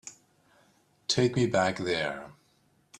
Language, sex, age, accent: English, male, 50-59, United States English